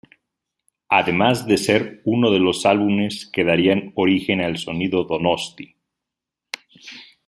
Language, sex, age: Spanish, male, 40-49